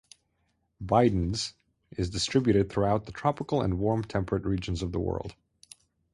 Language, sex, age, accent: English, male, 30-39, United States English